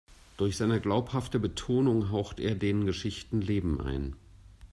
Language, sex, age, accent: German, male, 50-59, Deutschland Deutsch